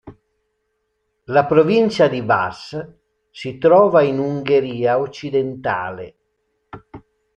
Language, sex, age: Italian, male, 60-69